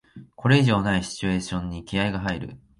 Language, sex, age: Japanese, male, 19-29